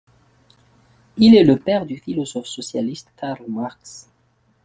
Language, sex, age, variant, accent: French, male, 30-39, Français d'Afrique subsaharienne et des îles africaines, Français de Madagascar